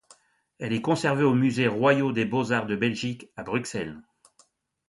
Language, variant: French, Français de métropole